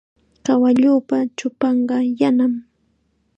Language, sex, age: Chiquián Ancash Quechua, female, 19-29